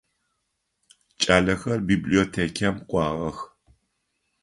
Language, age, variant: Adyghe, 60-69, Адыгабзэ (Кирил, пстэумэ зэдыряе)